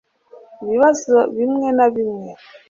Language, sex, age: Kinyarwanda, female, 30-39